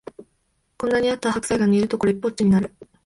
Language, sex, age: Japanese, female, 19-29